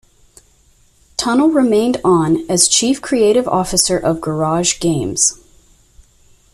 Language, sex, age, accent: English, female, 19-29, United States English